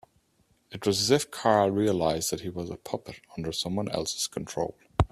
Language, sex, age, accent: English, male, 40-49, Irish English